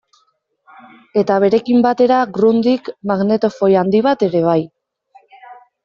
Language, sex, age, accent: Basque, female, 19-29, Erdialdekoa edo Nafarra (Gipuzkoa, Nafarroa)